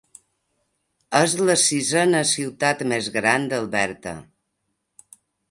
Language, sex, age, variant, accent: Catalan, female, 60-69, Balear, mallorquí